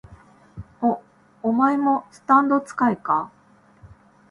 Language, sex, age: Japanese, female, 40-49